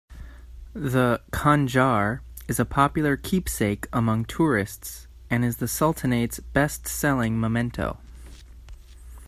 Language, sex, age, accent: English, male, 19-29, United States English